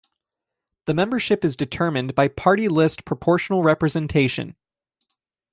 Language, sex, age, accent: English, male, 19-29, United States English